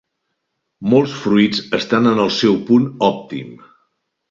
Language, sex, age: Catalan, male, 60-69